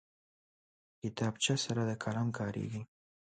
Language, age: Pashto, under 19